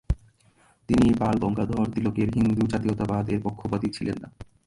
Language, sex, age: Bengali, male, 19-29